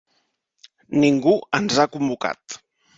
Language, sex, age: Catalan, male, 40-49